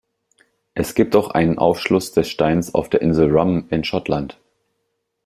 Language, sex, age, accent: German, male, 30-39, Deutschland Deutsch